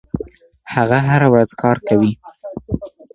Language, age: Pashto, under 19